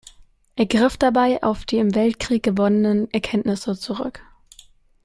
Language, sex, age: German, female, under 19